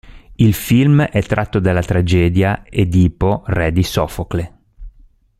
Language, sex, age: Italian, male, 40-49